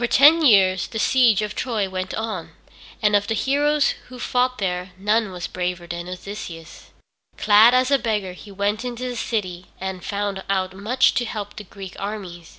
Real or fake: real